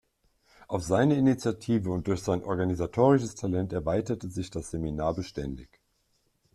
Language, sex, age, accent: German, male, 40-49, Deutschland Deutsch